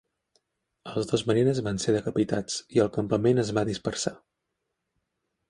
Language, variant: Catalan, Central